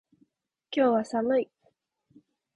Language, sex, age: Japanese, female, under 19